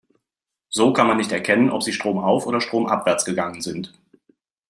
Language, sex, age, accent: German, male, 30-39, Deutschland Deutsch